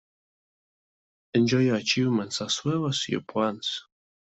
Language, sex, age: English, male, 19-29